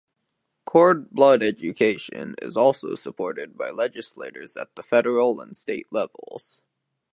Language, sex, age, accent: English, male, under 19, United States English